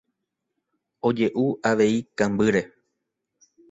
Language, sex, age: Guarani, male, 19-29